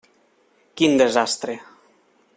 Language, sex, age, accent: Catalan, male, 19-29, valencià